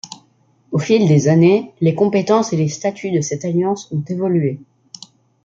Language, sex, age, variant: French, male, under 19, Français de métropole